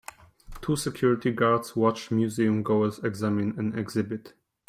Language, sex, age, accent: English, male, 19-29, United States English